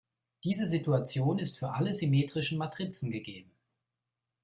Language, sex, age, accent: German, male, 30-39, Deutschland Deutsch